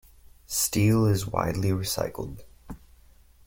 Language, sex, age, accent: English, male, 19-29, United States English